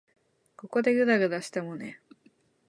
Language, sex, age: Japanese, female, 19-29